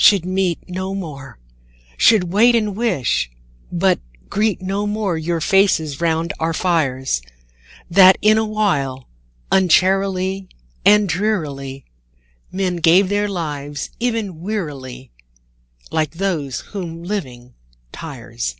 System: none